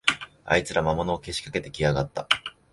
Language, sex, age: Japanese, male, 19-29